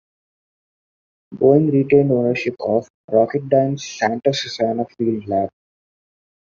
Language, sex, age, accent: English, male, 19-29, India and South Asia (India, Pakistan, Sri Lanka)